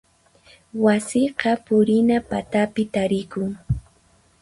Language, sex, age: Puno Quechua, female, 19-29